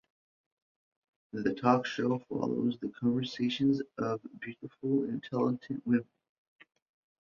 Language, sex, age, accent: English, male, 30-39, United States English